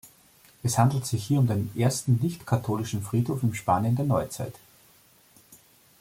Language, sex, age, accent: German, male, 30-39, Österreichisches Deutsch